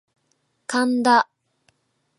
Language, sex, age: Japanese, female, 19-29